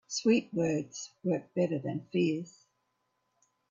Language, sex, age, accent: English, female, 70-79, Australian English